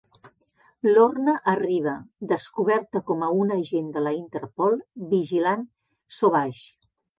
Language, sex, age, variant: Catalan, female, 50-59, Central